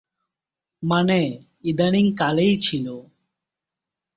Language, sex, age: Bengali, male, 19-29